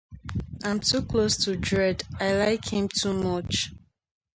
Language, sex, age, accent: English, female, 19-29, England English